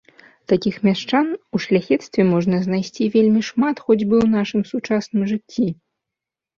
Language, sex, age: Belarusian, female, 30-39